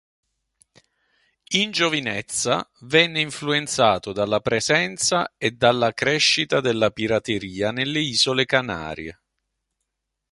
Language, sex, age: Italian, male, 40-49